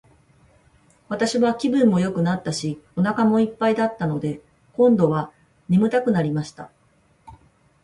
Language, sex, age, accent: Japanese, female, 40-49, 関西弁